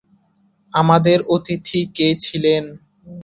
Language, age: Bengali, 19-29